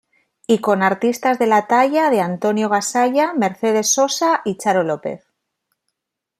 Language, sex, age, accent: Spanish, female, 40-49, España: Norte peninsular (Asturias, Castilla y León, Cantabria, País Vasco, Navarra, Aragón, La Rioja, Guadalajara, Cuenca)